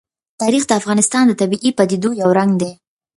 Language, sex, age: Pashto, female, 19-29